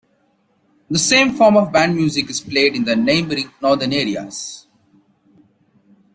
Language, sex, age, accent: English, male, 19-29, India and South Asia (India, Pakistan, Sri Lanka)